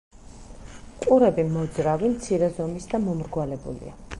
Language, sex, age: Georgian, female, 40-49